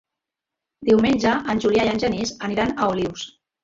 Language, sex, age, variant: Catalan, female, 60-69, Central